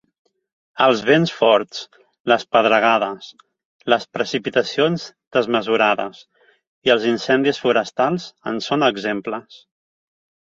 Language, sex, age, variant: Catalan, male, 19-29, Central